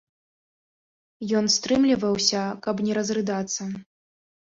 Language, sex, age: Belarusian, female, 19-29